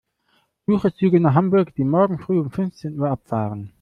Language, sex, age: German, male, 19-29